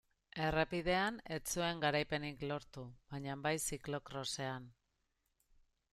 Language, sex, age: Basque, female, 40-49